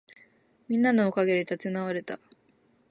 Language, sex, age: Japanese, female, 19-29